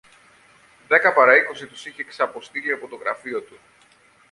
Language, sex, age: Greek, male, 40-49